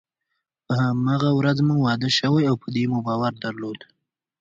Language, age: Pashto, 19-29